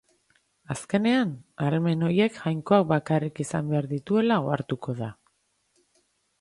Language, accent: Basque, Erdialdekoa edo Nafarra (Gipuzkoa, Nafarroa)